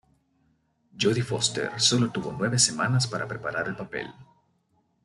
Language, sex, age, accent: Spanish, male, 19-29, América central